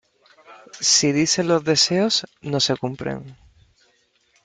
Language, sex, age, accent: Spanish, male, 30-39, España: Sur peninsular (Andalucia, Extremadura, Murcia)